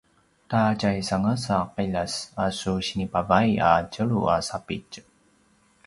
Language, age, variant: Paiwan, 30-39, pinayuanan a kinaikacedasan (東排灣語)